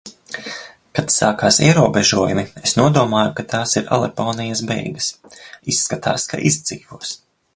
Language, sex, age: Latvian, male, 30-39